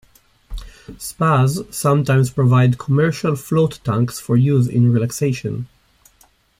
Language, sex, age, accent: English, male, 40-49, United States English